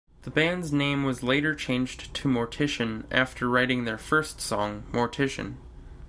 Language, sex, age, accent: English, male, 19-29, United States English